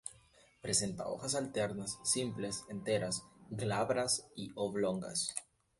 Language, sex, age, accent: Spanish, male, 19-29, América central